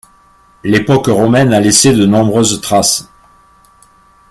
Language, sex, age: French, male, 70-79